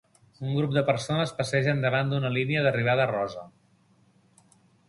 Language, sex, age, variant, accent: Catalan, male, 50-59, Central, central